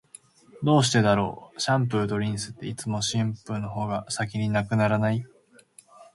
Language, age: Japanese, 19-29